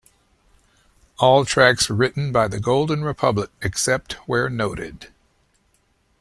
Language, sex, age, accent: English, male, 60-69, United States English